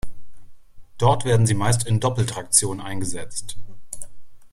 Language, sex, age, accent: German, male, 30-39, Deutschland Deutsch